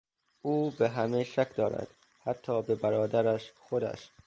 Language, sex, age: Persian, male, under 19